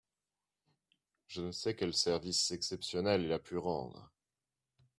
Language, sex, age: French, male, 19-29